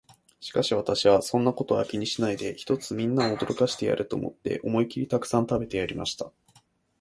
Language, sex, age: Japanese, male, 19-29